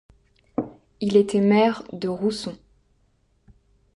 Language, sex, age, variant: French, female, 19-29, Français de métropole